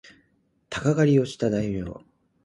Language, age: Japanese, 19-29